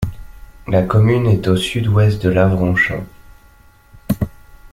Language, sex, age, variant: French, male, 30-39, Français de métropole